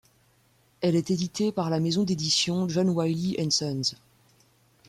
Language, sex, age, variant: French, female, 19-29, Français de métropole